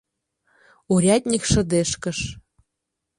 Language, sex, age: Mari, female, 19-29